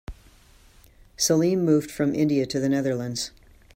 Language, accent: English, United States English